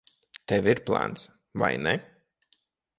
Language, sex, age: Latvian, male, 19-29